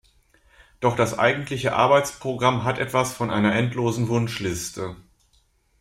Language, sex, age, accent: German, male, 30-39, Deutschland Deutsch